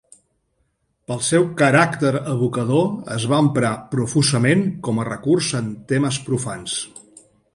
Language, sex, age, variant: Catalan, male, 50-59, Central